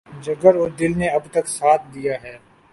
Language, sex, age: Urdu, male, 19-29